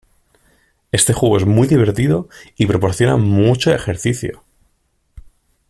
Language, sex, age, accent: Spanish, male, 30-39, España: Centro-Sur peninsular (Madrid, Toledo, Castilla-La Mancha)